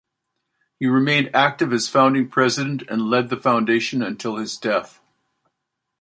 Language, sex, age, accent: English, male, 60-69, Canadian English